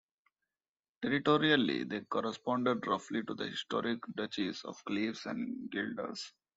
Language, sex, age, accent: English, male, 30-39, India and South Asia (India, Pakistan, Sri Lanka)